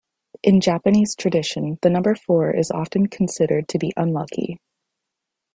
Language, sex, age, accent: English, female, 19-29, United States English